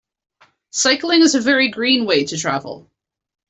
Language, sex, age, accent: English, female, 19-29, Canadian English